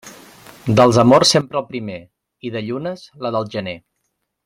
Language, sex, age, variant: Catalan, male, 30-39, Nord-Occidental